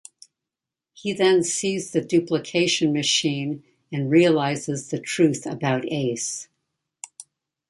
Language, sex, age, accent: English, female, 60-69, United States English